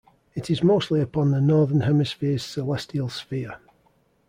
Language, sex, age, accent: English, male, 40-49, England English